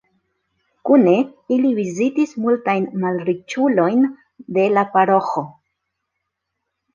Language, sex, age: Esperanto, female, 40-49